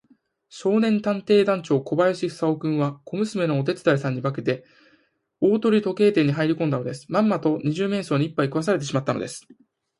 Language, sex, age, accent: Japanese, male, 19-29, 標準語